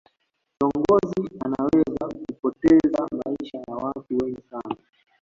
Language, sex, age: Swahili, male, 19-29